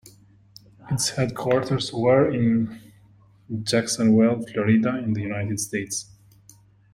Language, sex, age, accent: English, male, 30-39, United States English